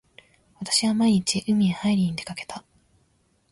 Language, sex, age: Japanese, female, 19-29